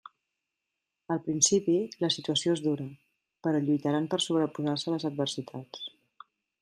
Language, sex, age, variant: Catalan, female, 50-59, Central